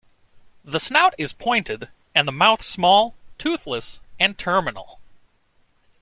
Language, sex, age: English, male, 19-29